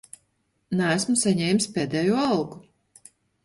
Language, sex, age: Latvian, female, 50-59